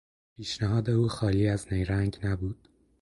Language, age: Persian, 19-29